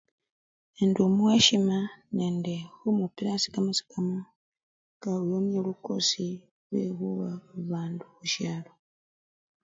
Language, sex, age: Luyia, male, 30-39